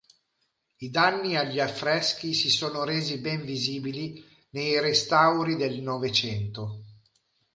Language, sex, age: Italian, male, 40-49